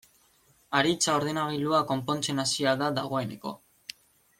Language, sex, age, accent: Basque, male, 19-29, Mendebalekoa (Araba, Bizkaia, Gipuzkoako mendebaleko herri batzuk)